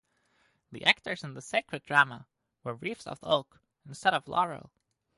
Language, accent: English, United States English